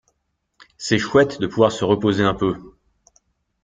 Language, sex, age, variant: French, male, 40-49, Français de métropole